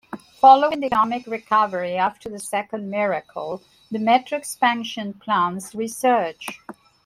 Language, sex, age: English, female, 60-69